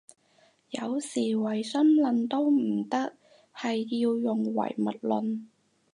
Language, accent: Cantonese, 广州音